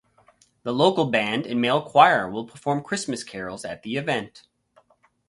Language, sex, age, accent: English, male, 30-39, United States English